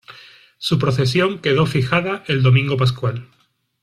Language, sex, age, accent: Spanish, male, 40-49, España: Sur peninsular (Andalucia, Extremadura, Murcia)